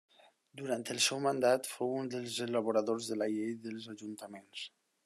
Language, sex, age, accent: Catalan, male, 19-29, valencià